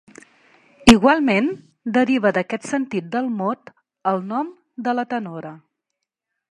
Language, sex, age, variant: Catalan, female, 50-59, Central